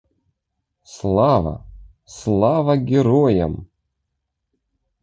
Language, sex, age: Russian, male, 30-39